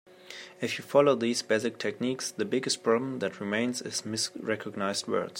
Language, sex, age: English, male, 19-29